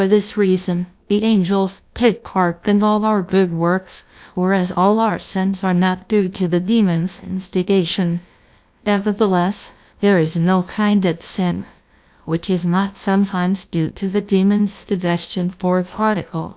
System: TTS, GlowTTS